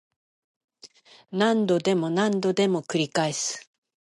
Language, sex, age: Japanese, female, 60-69